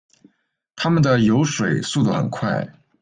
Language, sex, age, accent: Chinese, male, 19-29, 出生地：山东省